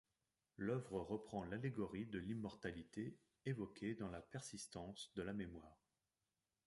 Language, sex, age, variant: French, male, 40-49, Français de métropole